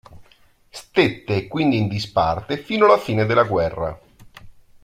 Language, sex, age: Italian, male, 30-39